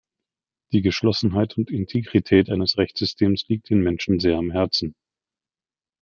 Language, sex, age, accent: German, male, 40-49, Deutschland Deutsch